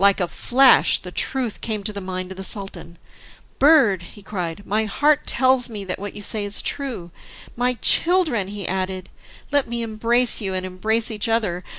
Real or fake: real